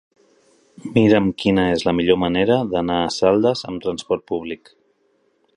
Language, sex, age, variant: Catalan, male, 30-39, Central